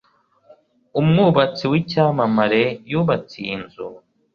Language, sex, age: Kinyarwanda, male, 19-29